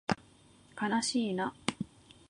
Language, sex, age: Japanese, female, 19-29